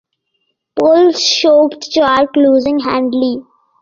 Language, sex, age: English, female, 19-29